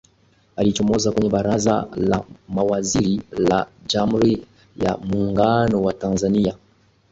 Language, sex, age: Swahili, male, 19-29